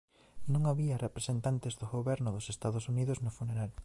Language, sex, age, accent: Galician, male, 19-29, Central (gheada)